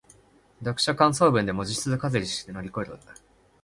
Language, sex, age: Japanese, male, 19-29